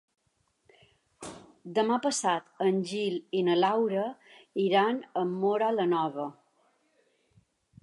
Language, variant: Catalan, Balear